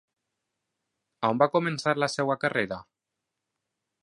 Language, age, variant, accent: Catalan, 19-29, Valencià central, valencià